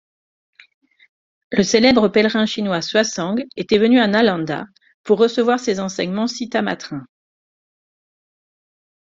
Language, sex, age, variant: French, female, 40-49, Français de métropole